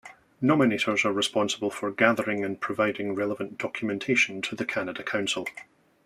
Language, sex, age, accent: English, male, 40-49, Scottish English